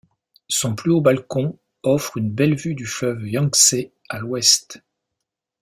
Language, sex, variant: French, male, Français de métropole